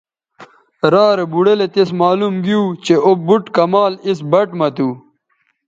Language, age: Bateri, 19-29